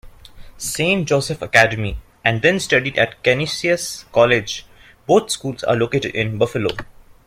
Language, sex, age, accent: English, male, under 19, India and South Asia (India, Pakistan, Sri Lanka)